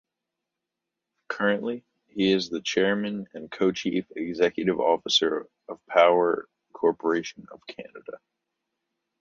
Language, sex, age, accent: English, male, 19-29, United States English